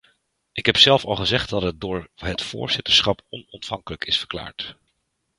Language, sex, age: Dutch, male, 40-49